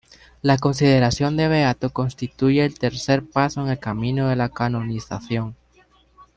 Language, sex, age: Spanish, male, 19-29